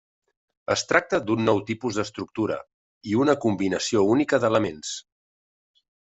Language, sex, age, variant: Catalan, male, 40-49, Central